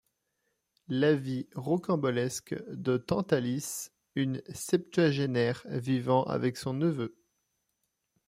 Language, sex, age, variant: French, male, 30-39, Français de métropole